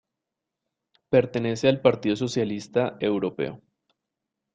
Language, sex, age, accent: Spanish, male, 19-29, Caribe: Cuba, Venezuela, Puerto Rico, República Dominicana, Panamá, Colombia caribeña, México caribeño, Costa del golfo de México